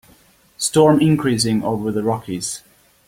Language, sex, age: English, male, 30-39